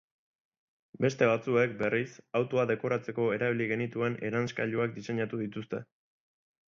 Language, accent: Basque, Erdialdekoa edo Nafarra (Gipuzkoa, Nafarroa)